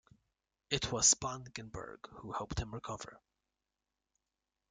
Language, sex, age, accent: English, male, 19-29, United States English